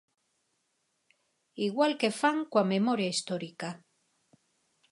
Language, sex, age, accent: Galician, female, 50-59, Normativo (estándar)